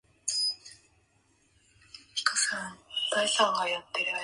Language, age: English, 19-29